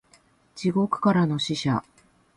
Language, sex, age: Japanese, female, 50-59